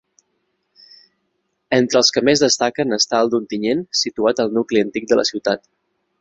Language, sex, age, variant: Catalan, male, 19-29, Central